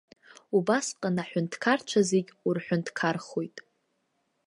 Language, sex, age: Abkhazian, female, 19-29